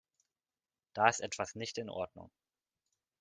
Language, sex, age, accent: German, male, 19-29, Deutschland Deutsch